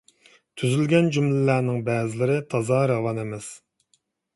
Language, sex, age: Uyghur, male, 40-49